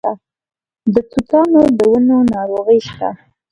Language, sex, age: Pashto, female, under 19